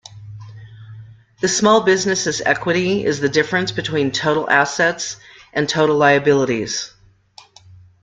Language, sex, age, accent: English, female, 50-59, United States English